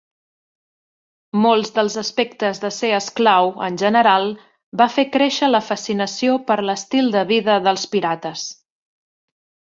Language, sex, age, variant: Catalan, female, 40-49, Central